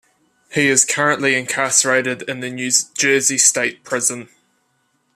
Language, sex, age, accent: English, male, 19-29, New Zealand English